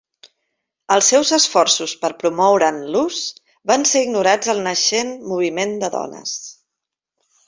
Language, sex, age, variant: Catalan, female, 50-59, Central